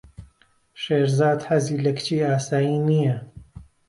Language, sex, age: Central Kurdish, male, 40-49